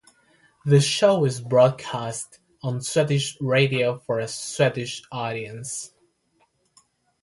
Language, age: English, 19-29